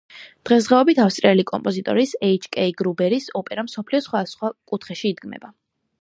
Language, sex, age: Georgian, female, under 19